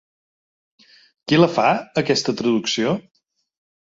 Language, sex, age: Catalan, male, 40-49